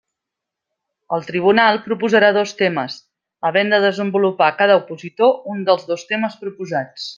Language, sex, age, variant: Catalan, female, 50-59, Central